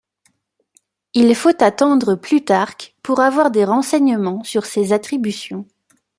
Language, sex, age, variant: French, female, 19-29, Français de métropole